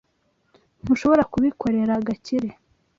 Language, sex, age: Kinyarwanda, female, 19-29